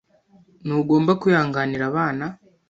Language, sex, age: Kinyarwanda, male, 19-29